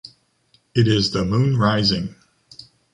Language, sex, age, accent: English, male, 50-59, United States English